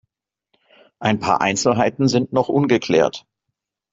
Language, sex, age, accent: German, male, 50-59, Deutschland Deutsch